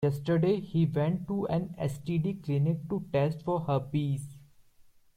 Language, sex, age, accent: English, male, 19-29, India and South Asia (India, Pakistan, Sri Lanka)